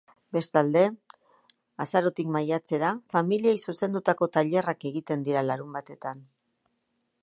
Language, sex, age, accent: Basque, female, 60-69, Erdialdekoa edo Nafarra (Gipuzkoa, Nafarroa)